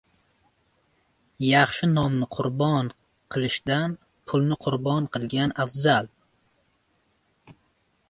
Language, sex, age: Uzbek, male, under 19